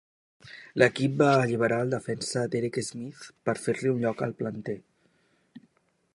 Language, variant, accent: Catalan, Central, central